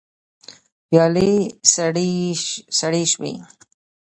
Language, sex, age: Pashto, female, 50-59